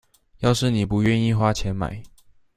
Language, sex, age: Chinese, male, 19-29